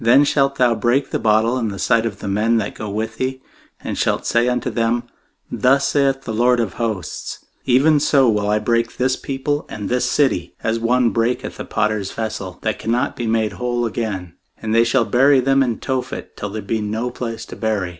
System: none